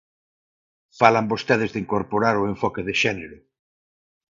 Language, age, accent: Galician, 30-39, Normativo (estándar); Neofalante